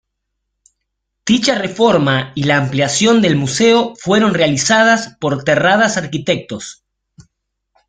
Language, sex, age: Spanish, male, 40-49